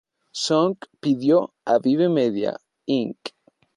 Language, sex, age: Spanish, male, 19-29